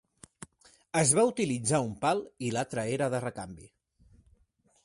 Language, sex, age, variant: Catalan, male, 30-39, Central